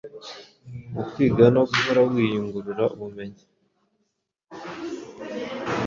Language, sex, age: Kinyarwanda, male, 19-29